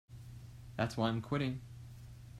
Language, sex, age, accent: English, male, 19-29, United States English